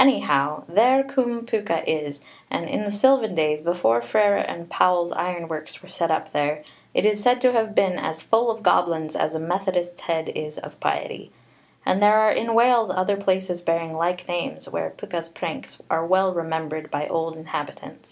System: none